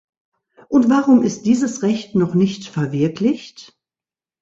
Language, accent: German, Deutschland Deutsch